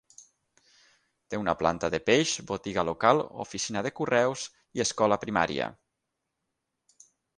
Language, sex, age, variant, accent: Catalan, male, 40-49, Valencià meridional, central; valencià